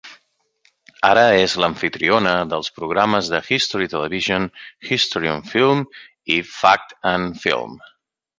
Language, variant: Catalan, Nord-Occidental